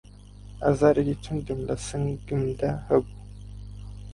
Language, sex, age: Central Kurdish, male, 19-29